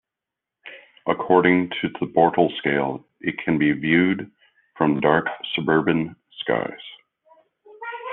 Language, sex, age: English, male, 40-49